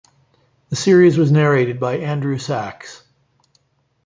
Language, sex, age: English, male, 40-49